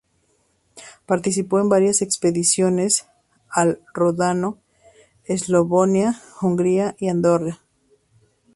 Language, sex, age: Spanish, female, 30-39